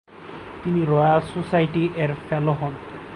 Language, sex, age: Bengali, male, 19-29